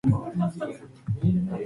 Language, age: Japanese, 19-29